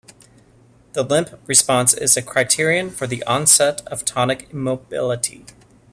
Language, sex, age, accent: English, male, 40-49, United States English